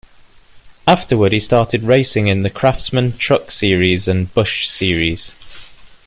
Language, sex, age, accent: English, male, 19-29, England English